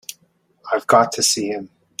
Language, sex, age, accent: English, male, 30-39, Canadian English